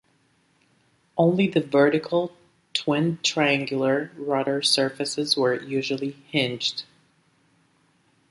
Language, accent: English, United States English